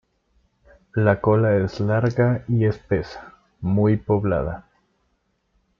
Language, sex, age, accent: Spanish, male, 19-29, América central